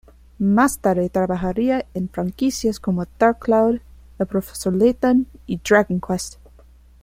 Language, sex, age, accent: Spanish, female, 19-29, España: Centro-Sur peninsular (Madrid, Toledo, Castilla-La Mancha)